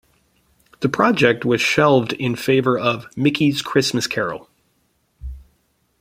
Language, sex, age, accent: English, male, 50-59, United States English